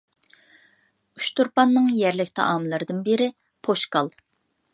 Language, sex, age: Uyghur, female, 40-49